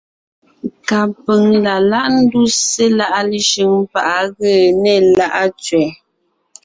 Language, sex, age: Ngiemboon, female, 30-39